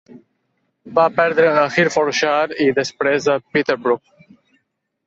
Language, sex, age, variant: Catalan, male, 30-39, Balear